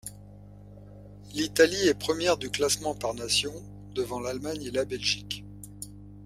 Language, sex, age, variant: French, male, 60-69, Français de métropole